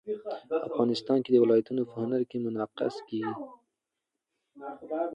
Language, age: Pashto, 19-29